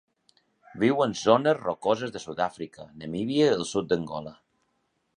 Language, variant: Catalan, Balear